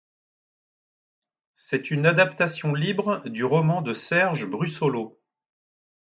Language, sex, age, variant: French, male, 40-49, Français de métropole